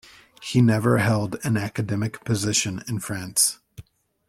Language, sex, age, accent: English, male, 30-39, United States English